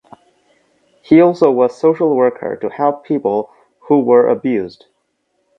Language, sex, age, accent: English, male, under 19, United States English